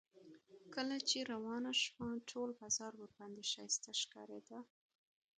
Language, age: Pashto, under 19